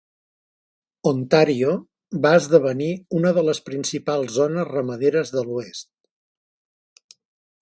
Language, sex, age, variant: Catalan, male, 60-69, Central